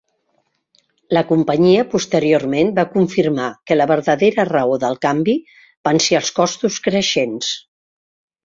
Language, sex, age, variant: Catalan, female, 60-69, Central